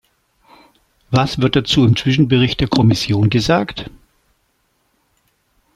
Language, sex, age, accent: German, male, 60-69, Deutschland Deutsch